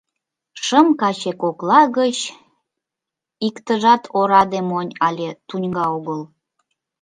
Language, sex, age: Mari, female, 19-29